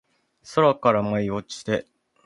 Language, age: Japanese, 19-29